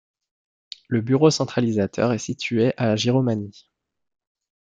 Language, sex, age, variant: French, male, 30-39, Français de métropole